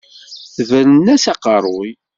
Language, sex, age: Kabyle, male, 50-59